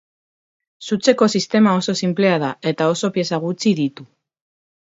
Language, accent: Basque, Batua